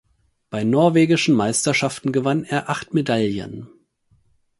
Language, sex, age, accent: German, male, 30-39, Deutschland Deutsch